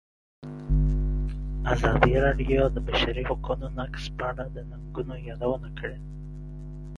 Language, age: Pashto, 19-29